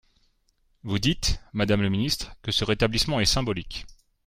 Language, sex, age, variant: French, male, 40-49, Français de métropole